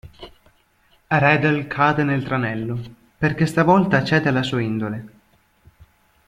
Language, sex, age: Italian, male, 19-29